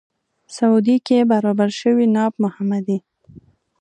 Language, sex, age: Pashto, female, 19-29